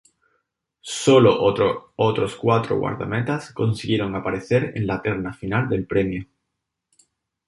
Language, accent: Spanish, España: Sur peninsular (Andalucia, Extremadura, Murcia)